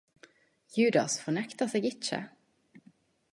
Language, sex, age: Norwegian Nynorsk, female, 30-39